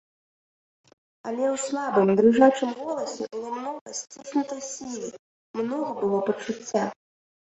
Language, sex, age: Belarusian, female, 30-39